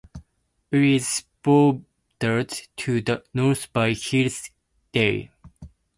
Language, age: English, 19-29